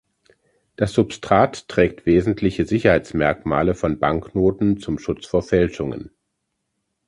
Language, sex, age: German, male, 50-59